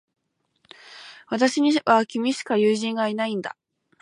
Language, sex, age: Japanese, female, 19-29